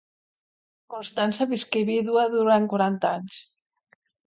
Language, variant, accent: Catalan, Central, central